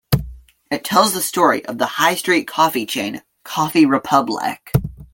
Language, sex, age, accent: English, male, under 19, Canadian English